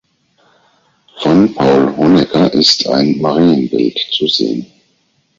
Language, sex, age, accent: German, male, 50-59, Deutschland Deutsch